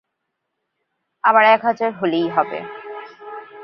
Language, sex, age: Bengali, female, 19-29